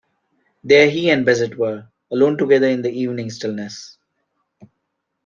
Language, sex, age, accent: English, male, 30-39, India and South Asia (India, Pakistan, Sri Lanka)